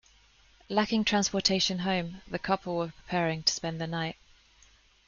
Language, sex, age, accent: English, female, 30-39, England English